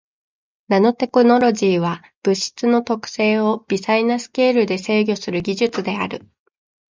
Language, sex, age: Japanese, female, 19-29